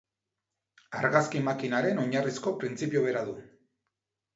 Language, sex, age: Basque, male, 50-59